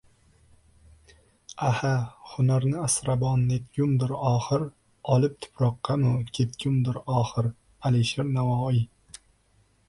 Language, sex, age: Uzbek, male, 19-29